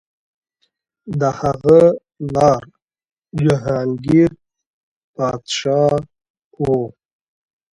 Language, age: Pashto, 19-29